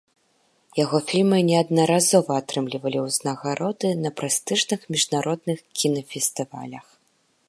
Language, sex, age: Belarusian, female, 19-29